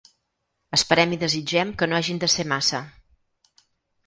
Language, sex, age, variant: Catalan, female, 50-59, Central